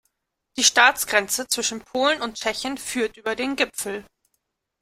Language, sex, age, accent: German, female, 19-29, Deutschland Deutsch